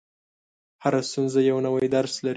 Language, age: Pashto, 19-29